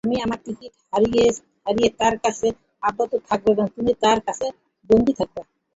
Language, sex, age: Bengali, female, 50-59